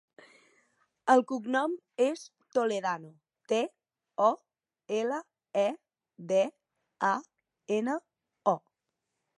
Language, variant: Catalan, Central